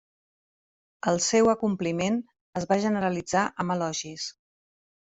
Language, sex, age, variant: Catalan, female, 30-39, Central